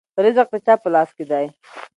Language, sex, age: Pashto, female, 19-29